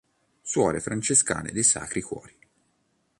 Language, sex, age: Italian, male, 30-39